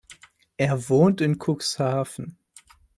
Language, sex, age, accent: German, male, 19-29, Deutschland Deutsch